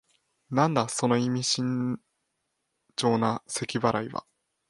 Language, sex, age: Japanese, male, 19-29